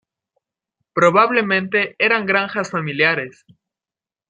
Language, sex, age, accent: Spanish, male, 19-29, Andino-Pacífico: Colombia, Perú, Ecuador, oeste de Bolivia y Venezuela andina